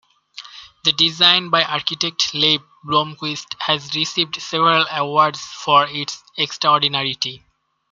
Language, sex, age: English, male, 19-29